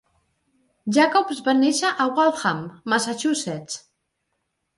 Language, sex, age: Catalan, female, 40-49